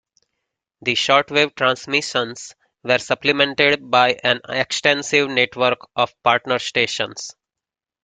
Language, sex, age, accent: English, male, 40-49, United States English